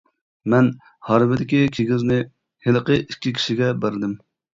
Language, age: Uyghur, 19-29